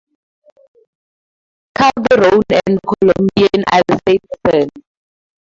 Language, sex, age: English, female, 19-29